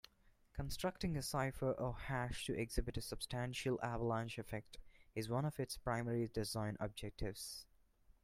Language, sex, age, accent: English, male, 19-29, India and South Asia (India, Pakistan, Sri Lanka)